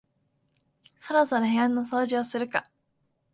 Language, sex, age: Japanese, female, 19-29